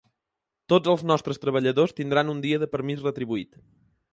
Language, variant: Catalan, Central